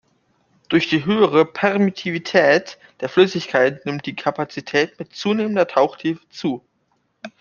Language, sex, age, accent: German, male, under 19, Deutschland Deutsch